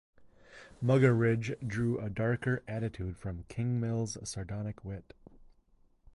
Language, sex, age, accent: English, male, 30-39, United States English